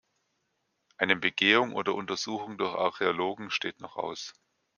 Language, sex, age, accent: German, male, 40-49, Deutschland Deutsch